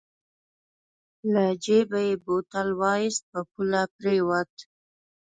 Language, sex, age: Pashto, female, 19-29